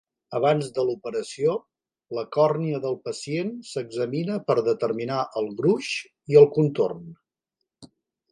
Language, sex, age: Catalan, male, 50-59